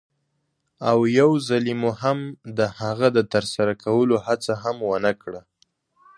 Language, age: Pashto, 19-29